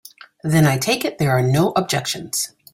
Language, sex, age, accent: English, female, 40-49, United States English